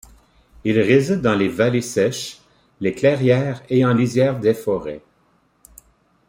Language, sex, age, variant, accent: French, male, 50-59, Français d'Amérique du Nord, Français du Canada